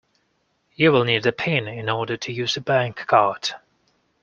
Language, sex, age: English, male, 19-29